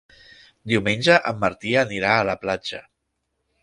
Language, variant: Catalan, Central